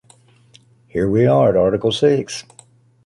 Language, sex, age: English, male, 50-59